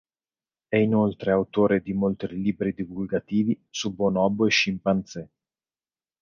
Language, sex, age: Italian, male, 30-39